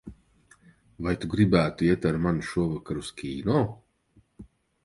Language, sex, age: Latvian, male, 40-49